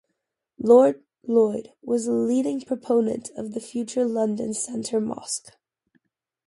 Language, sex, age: English, female, under 19